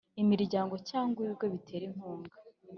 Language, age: Kinyarwanda, 19-29